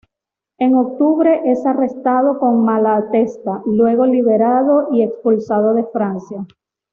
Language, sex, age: Spanish, female, 30-39